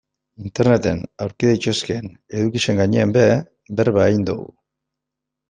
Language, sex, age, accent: Basque, male, 50-59, Mendebalekoa (Araba, Bizkaia, Gipuzkoako mendebaleko herri batzuk)